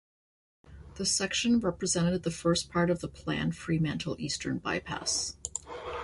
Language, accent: English, Canadian English